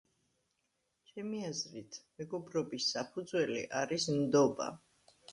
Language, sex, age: Georgian, female, 60-69